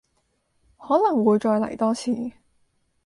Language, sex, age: Cantonese, female, 19-29